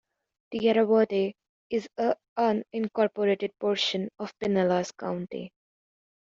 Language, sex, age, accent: English, female, under 19, United States English